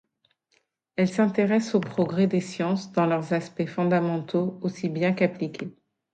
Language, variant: French, Français de métropole